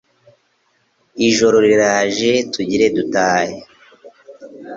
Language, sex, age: Kinyarwanda, male, 30-39